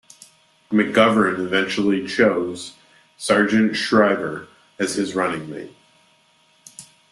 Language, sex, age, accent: English, male, 30-39, United States English